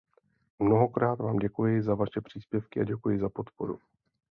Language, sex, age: Czech, male, 30-39